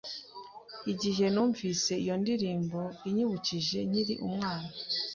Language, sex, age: Kinyarwanda, female, 19-29